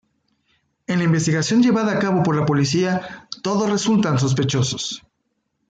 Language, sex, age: Spanish, male, 40-49